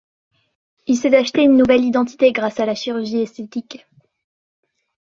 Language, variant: French, Français de métropole